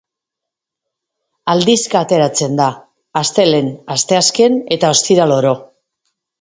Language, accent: Basque, Mendebalekoa (Araba, Bizkaia, Gipuzkoako mendebaleko herri batzuk)